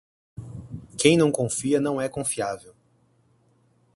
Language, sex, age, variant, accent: Portuguese, male, 19-29, Portuguese (Brasil), Paulista